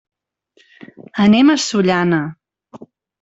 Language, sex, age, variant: Catalan, female, 40-49, Central